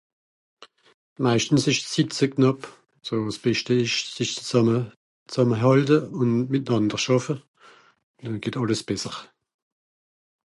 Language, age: Swiss German, 60-69